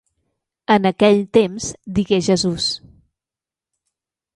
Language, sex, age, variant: Catalan, female, 30-39, Central